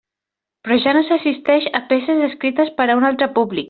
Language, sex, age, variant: Catalan, female, 19-29, Central